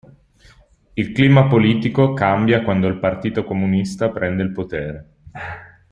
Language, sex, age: Italian, male, 30-39